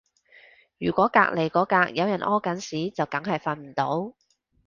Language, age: Cantonese, 30-39